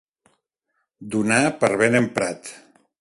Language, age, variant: Catalan, 60-69, Central